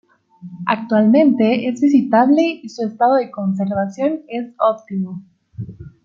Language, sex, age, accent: Spanish, female, 19-29, México